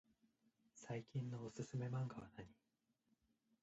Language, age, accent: Japanese, 19-29, 標準語